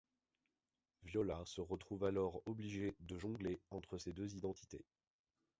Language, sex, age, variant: French, male, 30-39, Français de métropole